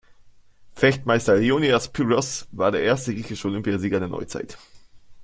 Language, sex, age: German, male, under 19